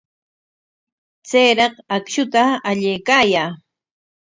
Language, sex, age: Corongo Ancash Quechua, female, 50-59